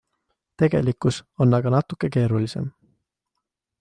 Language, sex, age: Estonian, male, 19-29